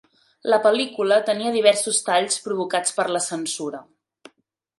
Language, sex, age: Catalan, female, 19-29